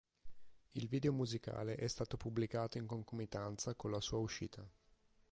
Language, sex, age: Italian, male, 30-39